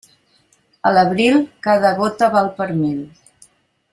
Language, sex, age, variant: Catalan, female, 60-69, Central